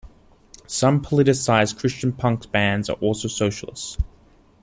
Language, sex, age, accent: English, male, 19-29, Australian English